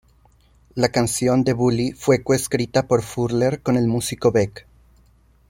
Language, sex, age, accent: Spanish, male, 19-29, México